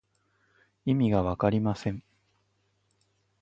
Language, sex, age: Japanese, male, 30-39